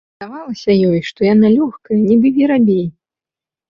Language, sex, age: Belarusian, female, 30-39